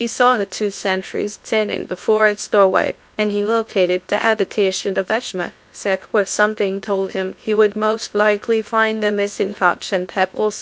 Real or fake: fake